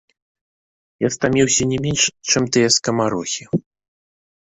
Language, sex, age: Belarusian, male, 30-39